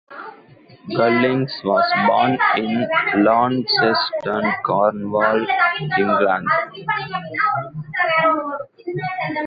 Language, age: English, 19-29